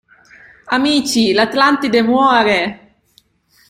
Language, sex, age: Italian, female, 30-39